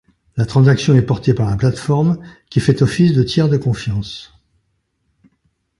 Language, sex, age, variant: French, male, 70-79, Français de métropole